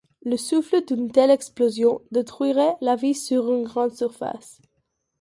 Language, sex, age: French, female, under 19